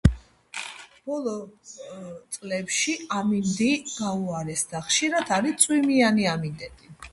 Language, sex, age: Georgian, female, 50-59